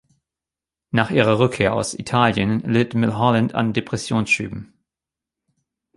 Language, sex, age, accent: German, male, 30-39, Deutschland Deutsch